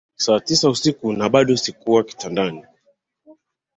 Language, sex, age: Swahili, male, 30-39